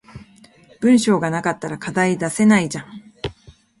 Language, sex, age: Japanese, female, 40-49